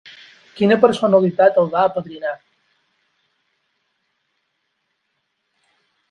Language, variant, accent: Catalan, Balear, mallorquí